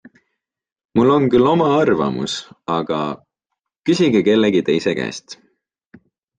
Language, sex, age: Estonian, male, 19-29